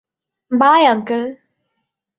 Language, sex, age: Bengali, female, 19-29